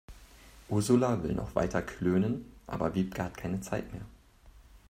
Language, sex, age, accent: German, male, 19-29, Deutschland Deutsch